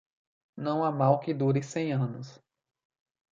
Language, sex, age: Portuguese, male, 19-29